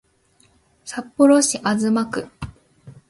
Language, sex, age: Japanese, female, under 19